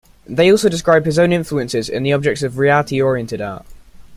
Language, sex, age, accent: English, male, under 19, England English